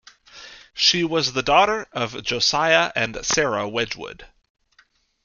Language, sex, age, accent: English, male, 30-39, Canadian English